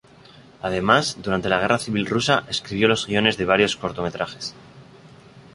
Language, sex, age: Spanish, male, 19-29